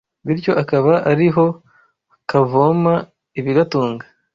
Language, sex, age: Kinyarwanda, male, 19-29